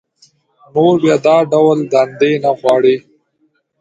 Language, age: Pashto, 19-29